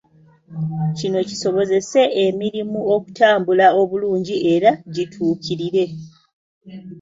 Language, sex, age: Ganda, female, 30-39